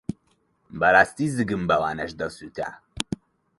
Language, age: Central Kurdish, under 19